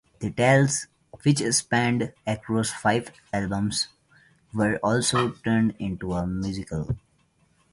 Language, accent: English, India and South Asia (India, Pakistan, Sri Lanka)